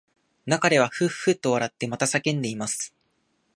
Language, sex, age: Japanese, male, 19-29